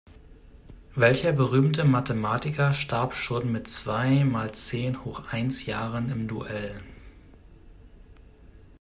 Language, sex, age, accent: German, male, 30-39, Deutschland Deutsch